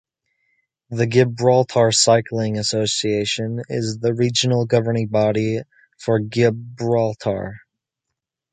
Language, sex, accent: English, male, United States English